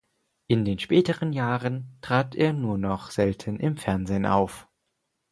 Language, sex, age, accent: German, male, 19-29, Deutschland Deutsch